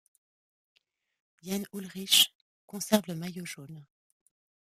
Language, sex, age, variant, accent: French, female, 30-39, Français d'Europe, Français de Suisse